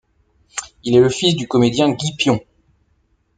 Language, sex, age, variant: French, male, 40-49, Français de métropole